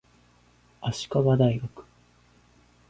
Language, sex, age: Japanese, male, 19-29